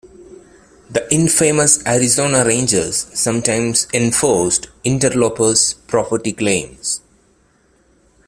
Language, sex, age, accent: English, male, 30-39, India and South Asia (India, Pakistan, Sri Lanka)